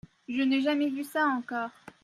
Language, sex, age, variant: French, female, 30-39, Français de métropole